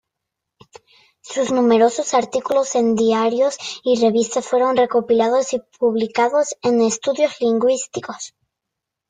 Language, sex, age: Spanish, female, under 19